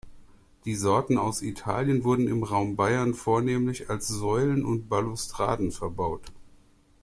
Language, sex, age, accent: German, male, 30-39, Deutschland Deutsch